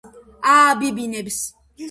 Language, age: Georgian, under 19